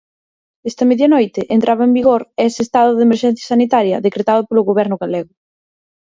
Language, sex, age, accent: Galician, female, 30-39, Central (gheada)